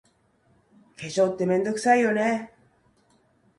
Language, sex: Japanese, female